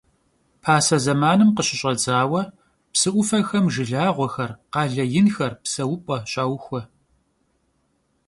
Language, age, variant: Kabardian, 40-49, Адыгэбзэ (Къэбэрдей, Кирил, псоми зэдай)